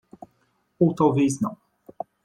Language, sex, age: Portuguese, male, 19-29